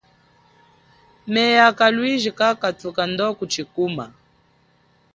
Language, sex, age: Chokwe, female, 19-29